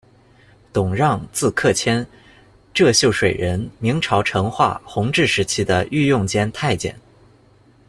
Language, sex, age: Chinese, male, 19-29